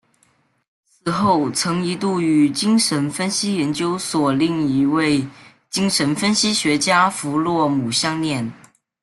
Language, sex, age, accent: Chinese, male, under 19, 出生地：湖南省